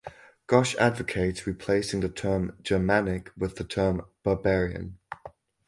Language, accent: English, England English